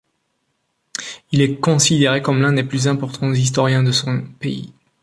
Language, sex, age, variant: French, male, 19-29, Français du nord de l'Afrique